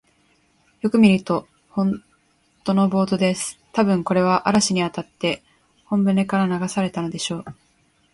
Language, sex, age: Japanese, female, 19-29